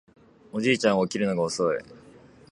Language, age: Japanese, 19-29